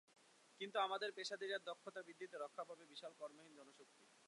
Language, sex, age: Bengali, male, 19-29